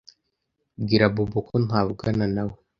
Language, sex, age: Kinyarwanda, male, under 19